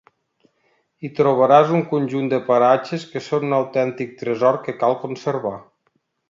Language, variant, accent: Catalan, Nord-Occidental, nord-occidental